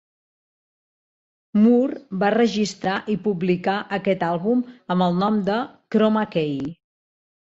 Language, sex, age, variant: Catalan, female, 40-49, Central